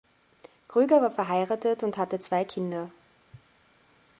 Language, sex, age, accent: German, female, 30-39, Österreichisches Deutsch